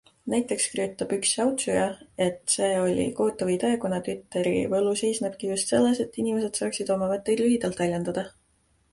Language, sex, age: Estonian, female, 19-29